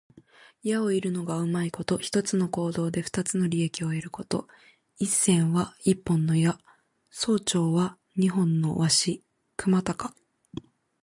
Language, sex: Japanese, female